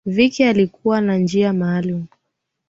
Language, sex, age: Swahili, female, 19-29